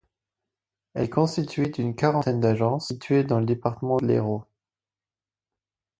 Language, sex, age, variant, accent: French, male, 19-29, Français d'Europe, Français d’Allemagne